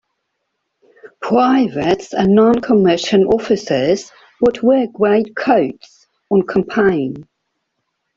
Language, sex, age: English, female, 40-49